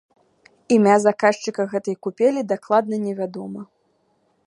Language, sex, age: Belarusian, female, under 19